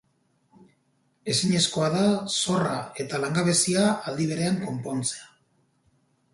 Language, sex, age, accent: Basque, male, 40-49, Mendebalekoa (Araba, Bizkaia, Gipuzkoako mendebaleko herri batzuk)